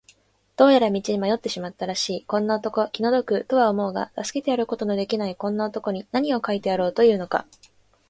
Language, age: Japanese, 19-29